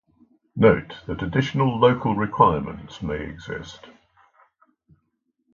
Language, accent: English, England English